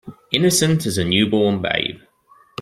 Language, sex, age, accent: English, male, 30-39, England English